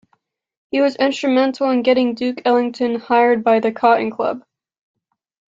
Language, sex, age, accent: English, female, under 19, United States English